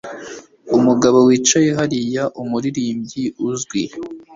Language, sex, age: Kinyarwanda, male, under 19